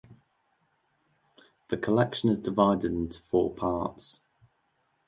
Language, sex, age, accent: English, male, 19-29, England English